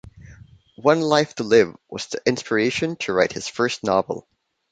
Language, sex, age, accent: English, male, 30-39, Filipino